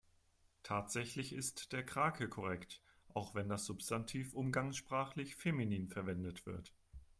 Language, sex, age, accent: German, male, 30-39, Deutschland Deutsch